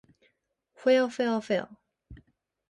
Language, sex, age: Japanese, female, 19-29